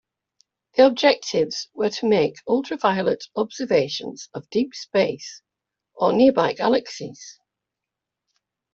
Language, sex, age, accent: English, female, 60-69, England English